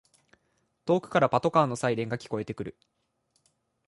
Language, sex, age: Japanese, male, 19-29